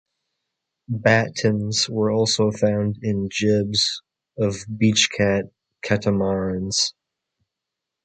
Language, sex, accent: English, male, United States English